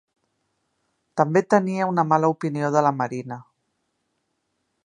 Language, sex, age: Catalan, female, 50-59